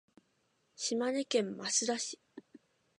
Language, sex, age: Japanese, female, 19-29